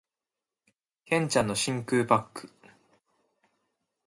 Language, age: Japanese, 19-29